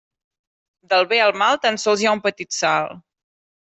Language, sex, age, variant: Catalan, female, 40-49, Central